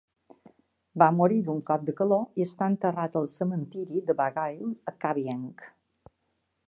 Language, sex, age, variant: Catalan, female, 60-69, Balear